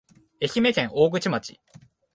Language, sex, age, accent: Japanese, male, 19-29, 標準語